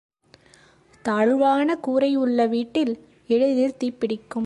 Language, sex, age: Tamil, female, 30-39